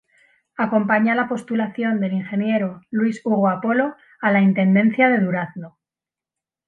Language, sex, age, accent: Spanish, female, 40-49, España: Centro-Sur peninsular (Madrid, Toledo, Castilla-La Mancha)